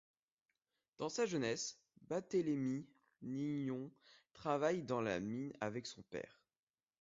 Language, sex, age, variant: French, male, under 19, Français d'Europe